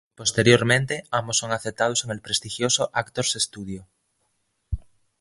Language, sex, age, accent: Spanish, male, under 19, España: Norte peninsular (Asturias, Castilla y León, Cantabria, País Vasco, Navarra, Aragón, La Rioja, Guadalajara, Cuenca)